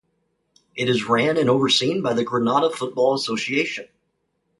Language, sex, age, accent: English, male, 30-39, United States English